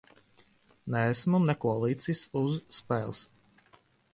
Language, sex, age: Latvian, male, 19-29